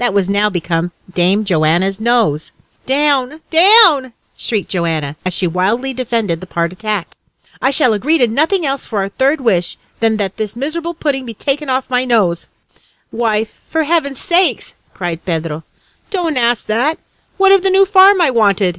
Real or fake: real